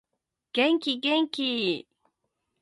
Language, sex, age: Japanese, female, 40-49